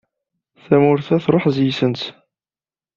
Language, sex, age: Kabyle, male, 19-29